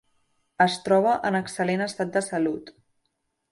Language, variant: Catalan, Central